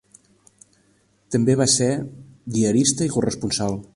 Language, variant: Catalan, Central